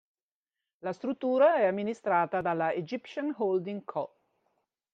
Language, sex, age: Italian, female, 50-59